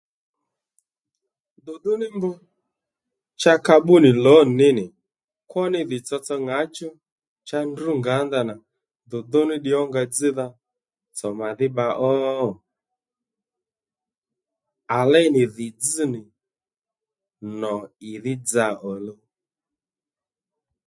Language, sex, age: Lendu, male, 30-39